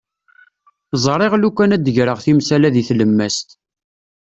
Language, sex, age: Kabyle, male, 30-39